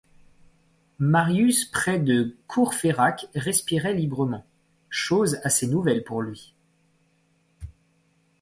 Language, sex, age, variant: French, male, 30-39, Français de métropole